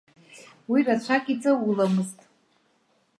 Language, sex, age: Abkhazian, female, 50-59